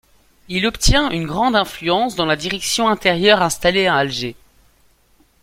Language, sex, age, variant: French, male, under 19, Français de métropole